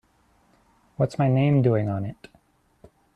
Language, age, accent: English, 19-29, United States English